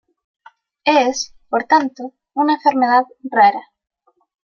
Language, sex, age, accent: Spanish, female, under 19, Chileno: Chile, Cuyo